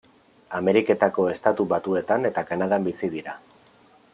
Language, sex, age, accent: Basque, male, 30-39, Erdialdekoa edo Nafarra (Gipuzkoa, Nafarroa)